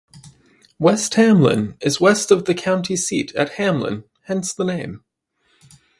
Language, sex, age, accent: English, male, 30-39, Canadian English